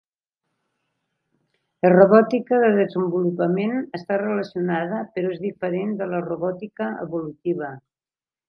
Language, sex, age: Catalan, female, 70-79